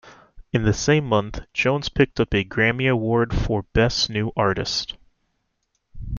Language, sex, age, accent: English, male, 19-29, United States English